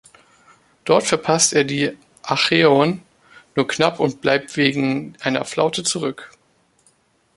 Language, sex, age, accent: German, male, 30-39, Deutschland Deutsch